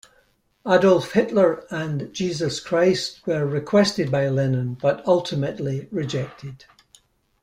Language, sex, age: English, male, 70-79